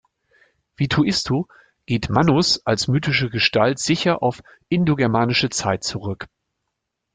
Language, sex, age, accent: German, male, 50-59, Deutschland Deutsch